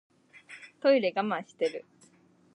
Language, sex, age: Japanese, female, 19-29